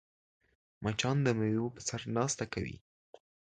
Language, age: Pashto, under 19